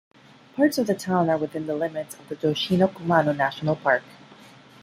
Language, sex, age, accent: English, female, 30-39, United States English